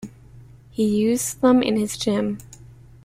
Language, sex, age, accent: English, female, under 19, United States English